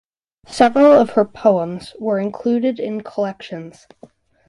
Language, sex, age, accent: English, male, under 19, United States English